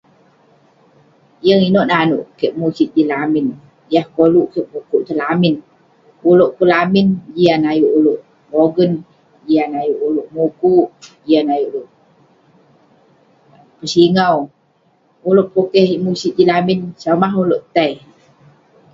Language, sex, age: Western Penan, female, 30-39